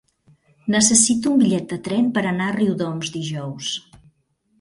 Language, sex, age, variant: Catalan, male, 60-69, Central